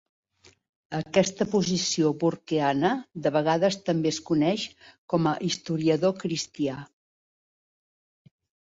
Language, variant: Catalan, Central